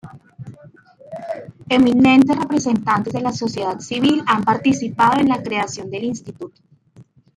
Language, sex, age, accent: Spanish, female, 30-39, Caribe: Cuba, Venezuela, Puerto Rico, República Dominicana, Panamá, Colombia caribeña, México caribeño, Costa del golfo de México